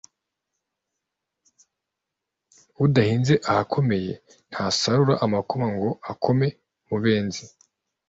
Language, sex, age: Kinyarwanda, male, 19-29